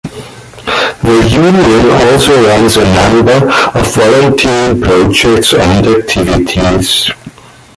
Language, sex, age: English, male, 50-59